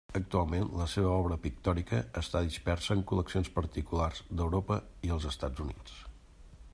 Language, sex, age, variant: Catalan, male, 50-59, Central